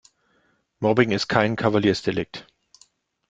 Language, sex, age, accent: German, male, 40-49, Deutschland Deutsch